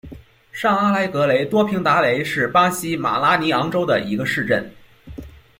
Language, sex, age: Chinese, male, under 19